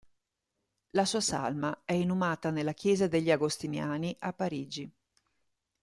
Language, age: Italian, 50-59